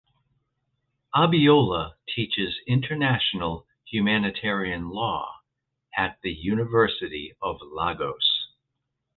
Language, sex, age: English, male, 50-59